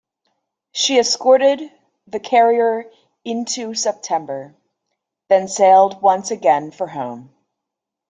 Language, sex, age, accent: English, female, 30-39, United States English